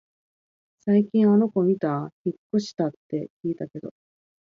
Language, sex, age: Japanese, female, 30-39